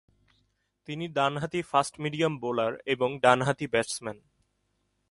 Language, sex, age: Bengali, male, 19-29